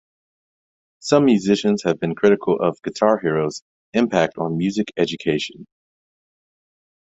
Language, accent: English, United States English